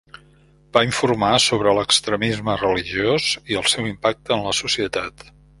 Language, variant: Catalan, Central